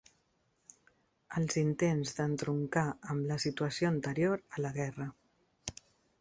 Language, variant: Catalan, Central